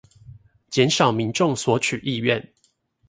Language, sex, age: Chinese, male, 30-39